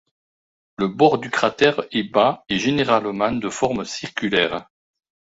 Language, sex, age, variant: French, male, 60-69, Français de métropole